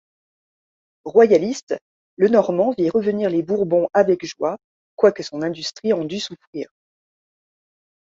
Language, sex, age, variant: French, female, 40-49, Français de métropole